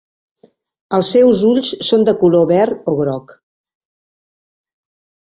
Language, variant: Catalan, Septentrional